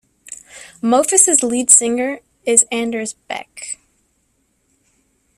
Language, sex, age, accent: English, female, under 19, United States English